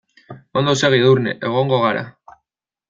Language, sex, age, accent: Basque, male, 19-29, Mendebalekoa (Araba, Bizkaia, Gipuzkoako mendebaleko herri batzuk)